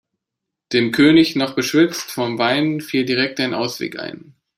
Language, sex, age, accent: German, male, 30-39, Deutschland Deutsch